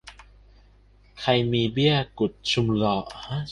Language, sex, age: Thai, male, 19-29